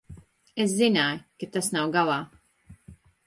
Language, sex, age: Latvian, female, 30-39